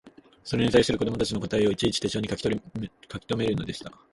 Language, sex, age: Japanese, male, 19-29